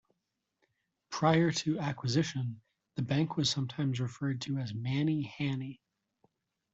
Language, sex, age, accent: English, male, 19-29, United States English